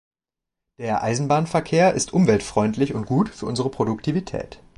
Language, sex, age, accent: German, male, 19-29, Deutschland Deutsch